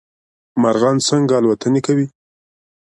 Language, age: Pashto, 19-29